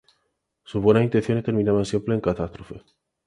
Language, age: Spanish, 19-29